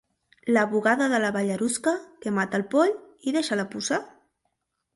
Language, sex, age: Catalan, female, 40-49